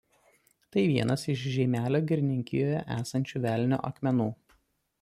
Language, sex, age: Lithuanian, male, 30-39